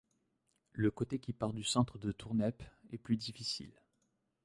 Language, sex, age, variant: French, male, 19-29, Français de métropole